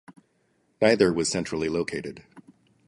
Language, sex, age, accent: English, male, 50-59, United States English